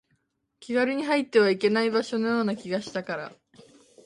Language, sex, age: Japanese, male, under 19